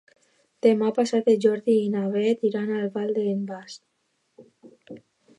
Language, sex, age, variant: Catalan, female, under 19, Alacantí